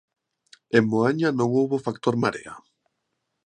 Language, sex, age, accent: Galician, male, 19-29, Normativo (estándar)